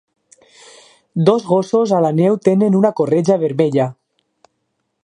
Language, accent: Catalan, valencià